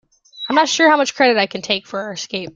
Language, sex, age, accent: English, male, under 19, United States English